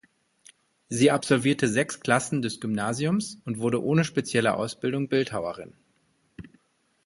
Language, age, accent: German, 40-49, Deutschland Deutsch